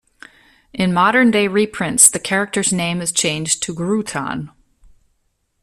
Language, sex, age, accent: English, female, 50-59, United States English